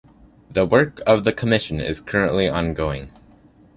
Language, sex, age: English, male, 19-29